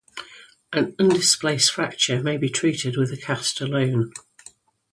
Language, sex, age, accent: English, female, 50-59, England English